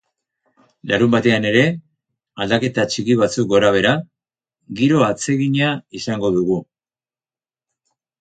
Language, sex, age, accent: Basque, male, 50-59, Mendebalekoa (Araba, Bizkaia, Gipuzkoako mendebaleko herri batzuk)